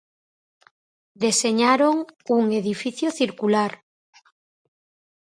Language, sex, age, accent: Galician, female, 40-49, Normativo (estándar)